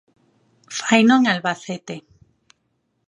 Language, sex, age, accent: Galician, female, 30-39, Normativo (estándar)